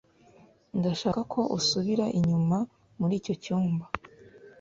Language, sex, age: Kinyarwanda, female, 19-29